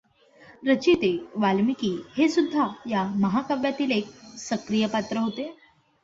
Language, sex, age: Marathi, female, 19-29